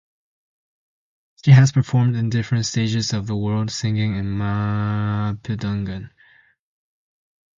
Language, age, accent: English, under 19, United States English